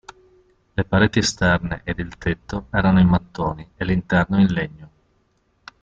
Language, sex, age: Italian, male, 40-49